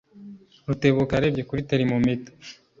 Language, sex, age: Kinyarwanda, male, 19-29